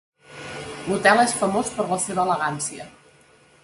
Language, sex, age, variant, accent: Catalan, female, 40-49, Central, central